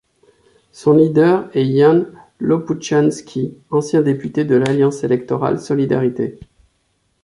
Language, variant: French, Français de métropole